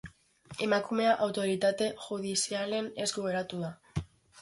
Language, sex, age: Basque, female, under 19